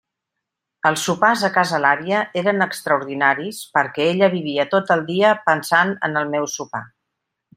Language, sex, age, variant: Catalan, female, 60-69, Central